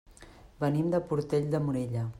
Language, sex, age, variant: Catalan, female, 50-59, Central